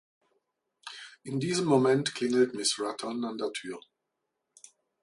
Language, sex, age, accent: German, male, 50-59, Deutschland Deutsch